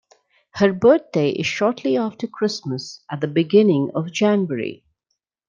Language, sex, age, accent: English, female, 40-49, India and South Asia (India, Pakistan, Sri Lanka)